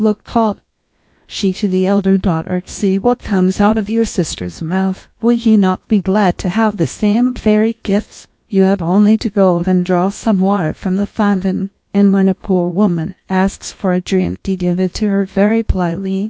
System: TTS, GlowTTS